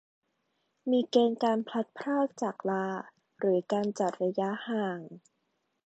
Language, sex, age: Thai, female, 19-29